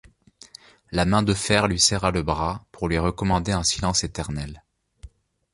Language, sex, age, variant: French, male, 19-29, Français de métropole